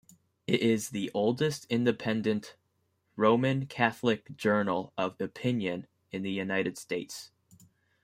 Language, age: English, 19-29